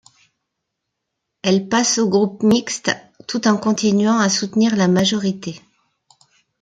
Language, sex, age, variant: French, female, 50-59, Français de métropole